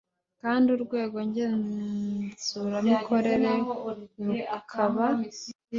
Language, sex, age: Kinyarwanda, female, 19-29